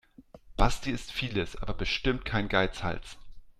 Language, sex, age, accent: German, male, 40-49, Deutschland Deutsch